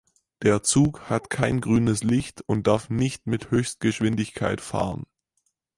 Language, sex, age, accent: German, male, under 19, Deutschland Deutsch